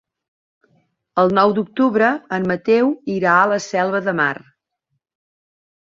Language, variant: Catalan, Septentrional